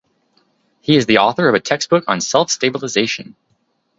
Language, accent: English, United States English